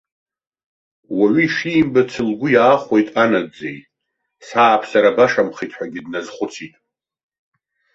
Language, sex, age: Abkhazian, male, 30-39